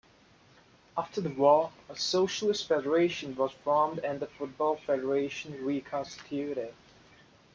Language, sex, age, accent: English, male, 19-29, England English